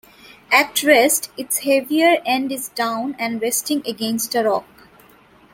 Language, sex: English, female